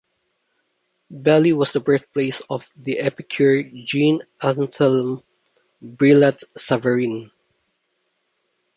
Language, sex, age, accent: English, male, 30-39, Filipino